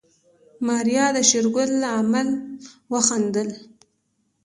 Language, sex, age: Pashto, female, 19-29